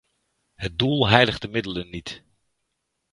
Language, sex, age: Dutch, male, 40-49